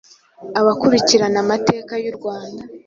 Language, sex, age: Kinyarwanda, female, 19-29